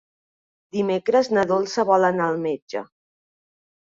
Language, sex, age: Catalan, female, 30-39